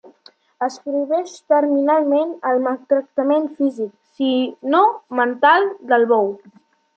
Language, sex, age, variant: Catalan, male, under 19, Central